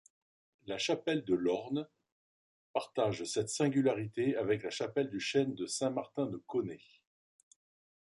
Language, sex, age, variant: French, male, 50-59, Français de métropole